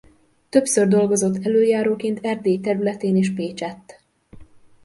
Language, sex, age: Hungarian, female, 19-29